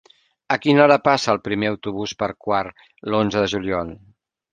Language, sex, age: Catalan, male, 50-59